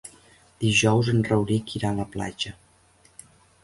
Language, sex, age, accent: Catalan, female, 50-59, nord-oriental